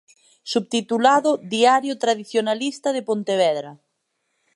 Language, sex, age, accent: Galician, female, 19-29, Atlántico (seseo e gheada)